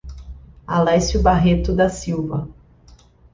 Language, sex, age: Portuguese, female, 30-39